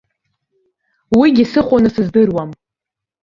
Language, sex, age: Abkhazian, female, under 19